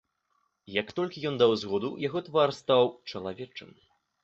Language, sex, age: Belarusian, male, 19-29